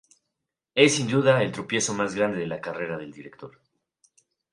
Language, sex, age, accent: Spanish, male, 19-29, México